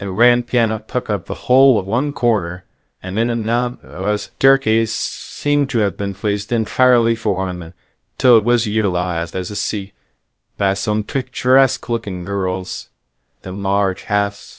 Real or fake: fake